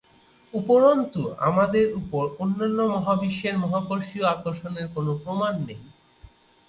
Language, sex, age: Bengali, male, 30-39